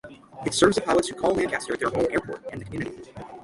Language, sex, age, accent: English, male, 19-29, United States English